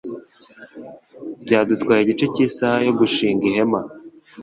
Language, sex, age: Kinyarwanda, male, under 19